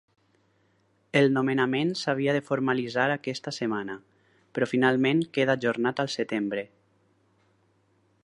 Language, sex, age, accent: Catalan, male, 19-29, valencià